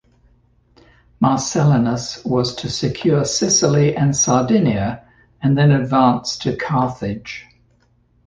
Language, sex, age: English, male, 60-69